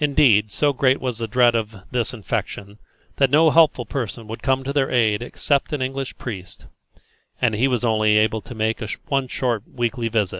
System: none